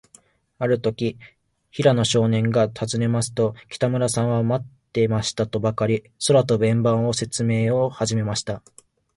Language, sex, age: Japanese, male, 19-29